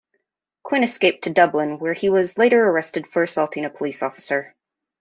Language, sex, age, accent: English, female, 30-39, United States English